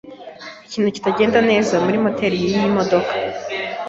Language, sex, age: Kinyarwanda, female, 19-29